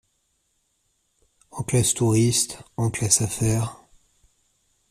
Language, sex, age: French, male, 30-39